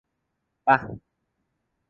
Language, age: Thai, 19-29